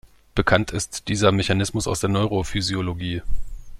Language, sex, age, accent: German, male, 40-49, Deutschland Deutsch